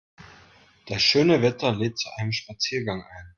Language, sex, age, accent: German, male, 30-39, Deutschland Deutsch